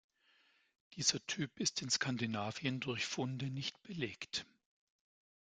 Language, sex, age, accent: German, male, 50-59, Deutschland Deutsch